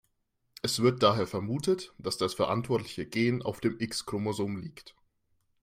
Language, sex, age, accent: German, male, 19-29, Deutschland Deutsch